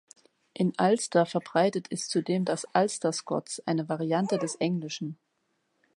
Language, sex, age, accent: German, female, 30-39, Deutschland Deutsch